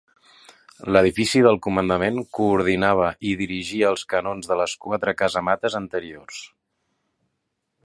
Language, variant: Catalan, Central